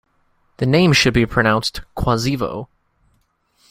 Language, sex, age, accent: English, male, under 19, Canadian English